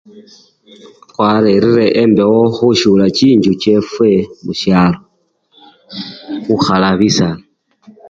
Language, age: Luyia, 50-59